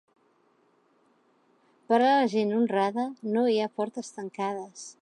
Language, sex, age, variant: Catalan, female, 40-49, Central